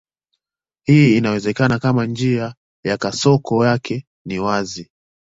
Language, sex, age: Swahili, male, 19-29